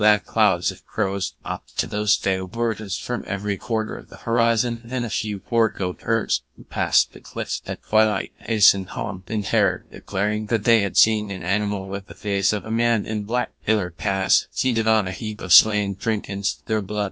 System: TTS, GlowTTS